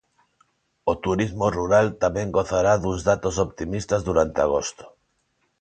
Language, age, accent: Galician, 40-49, Neofalante